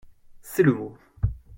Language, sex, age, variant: French, male, 19-29, Français de métropole